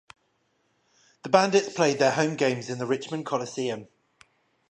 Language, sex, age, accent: English, male, 30-39, England English